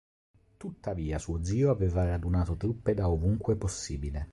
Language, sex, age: Italian, male, 30-39